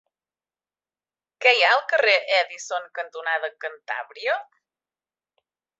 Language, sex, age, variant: Catalan, female, 30-39, Central